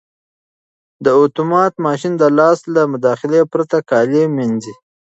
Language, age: Pashto, 19-29